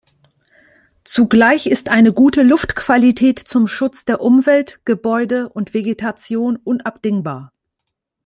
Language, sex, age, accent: German, female, 30-39, Deutschland Deutsch